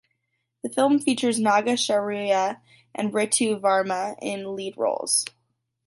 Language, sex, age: English, female, under 19